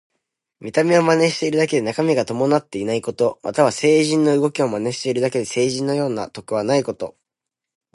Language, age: Japanese, under 19